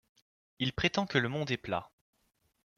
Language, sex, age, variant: French, male, under 19, Français de métropole